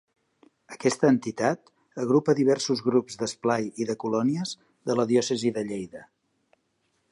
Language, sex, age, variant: Catalan, male, 50-59, Central